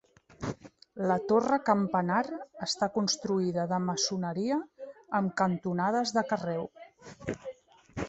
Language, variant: Catalan, Central